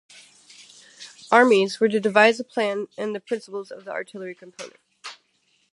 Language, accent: English, United States English